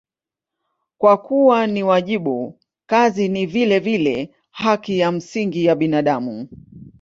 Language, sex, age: Swahili, female, 50-59